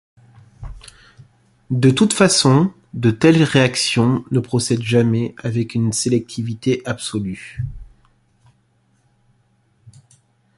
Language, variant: French, Français de métropole